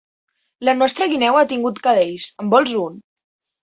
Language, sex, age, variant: Catalan, female, under 19, Central